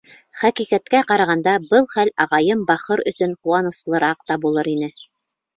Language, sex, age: Bashkir, female, 30-39